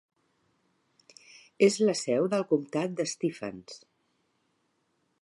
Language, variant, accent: Catalan, Central, central